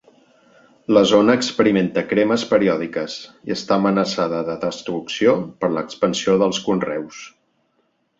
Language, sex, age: Catalan, male, 40-49